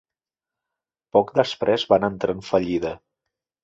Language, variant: Catalan, Central